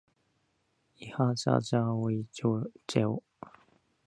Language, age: Japanese, 19-29